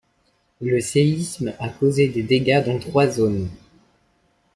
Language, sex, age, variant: French, male, 19-29, Français de métropole